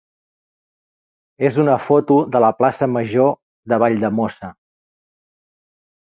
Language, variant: Catalan, Central